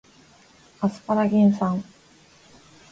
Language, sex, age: Japanese, female, 19-29